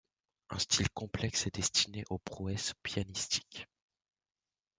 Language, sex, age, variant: French, male, under 19, Français de métropole